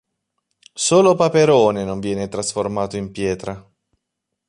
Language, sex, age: Italian, male, 30-39